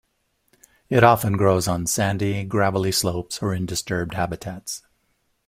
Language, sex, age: English, male, 60-69